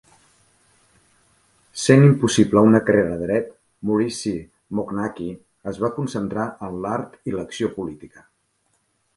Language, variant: Catalan, Central